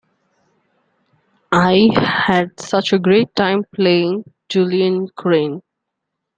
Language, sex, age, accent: English, female, 19-29, India and South Asia (India, Pakistan, Sri Lanka)